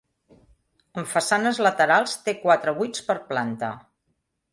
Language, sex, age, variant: Catalan, female, 50-59, Central